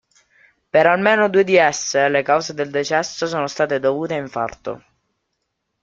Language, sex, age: Italian, male, under 19